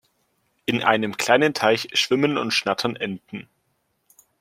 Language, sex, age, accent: German, male, 19-29, Deutschland Deutsch